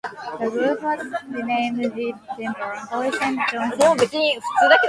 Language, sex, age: English, female, 19-29